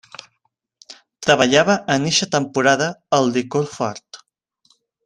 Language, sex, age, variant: Catalan, male, 19-29, Central